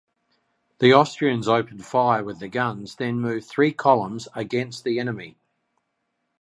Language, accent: English, Australian English